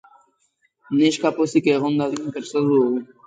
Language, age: Basque, under 19